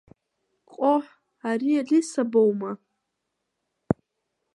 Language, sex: Abkhazian, female